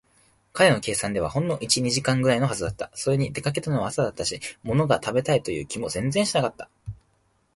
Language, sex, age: Japanese, male, 19-29